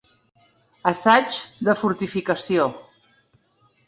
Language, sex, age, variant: Catalan, female, 50-59, Central